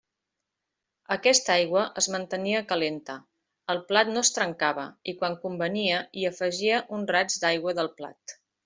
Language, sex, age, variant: Catalan, female, 50-59, Central